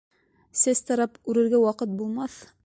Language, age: Bashkir, 19-29